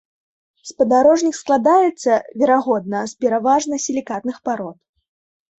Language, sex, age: Belarusian, female, 19-29